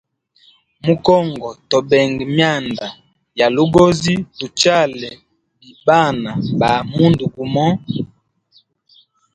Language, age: Hemba, 30-39